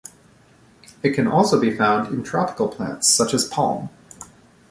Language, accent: English, United States English